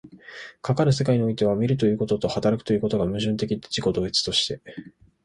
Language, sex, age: Japanese, male, 19-29